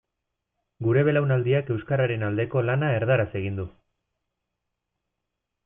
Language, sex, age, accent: Basque, male, 30-39, Erdialdekoa edo Nafarra (Gipuzkoa, Nafarroa)